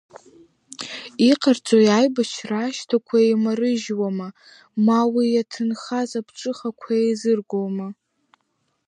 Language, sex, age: Abkhazian, female, under 19